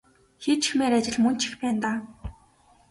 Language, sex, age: Mongolian, female, 19-29